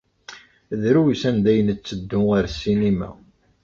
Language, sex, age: Kabyle, male, 30-39